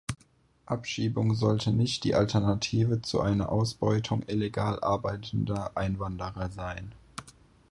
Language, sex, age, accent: German, male, 19-29, Deutschland Deutsch